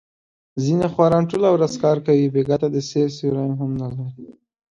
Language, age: Pashto, under 19